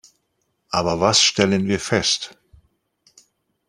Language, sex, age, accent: German, male, 60-69, Deutschland Deutsch